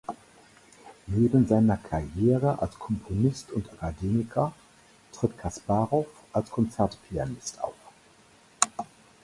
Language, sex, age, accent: German, male, 60-69, Deutschland Deutsch